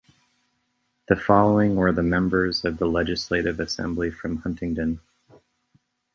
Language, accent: English, United States English